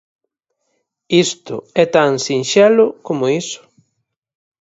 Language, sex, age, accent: Galician, male, 40-49, Atlántico (seseo e gheada)